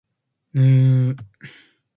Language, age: English, 19-29